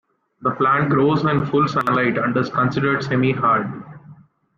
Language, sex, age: English, male, 19-29